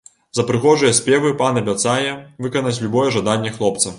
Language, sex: Belarusian, male